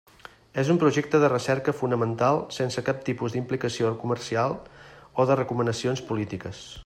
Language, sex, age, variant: Catalan, male, 50-59, Central